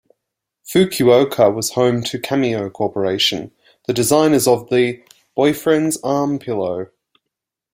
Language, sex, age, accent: English, male, 19-29, Australian English